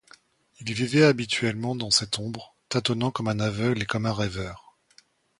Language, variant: French, Français de métropole